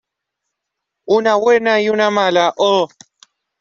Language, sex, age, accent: Spanish, male, 19-29, Rioplatense: Argentina, Uruguay, este de Bolivia, Paraguay